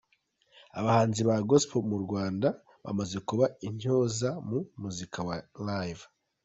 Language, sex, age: Kinyarwanda, male, 19-29